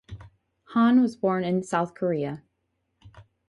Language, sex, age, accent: English, female, 19-29, United States English